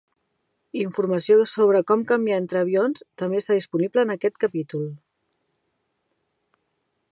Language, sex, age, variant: Catalan, female, 40-49, Central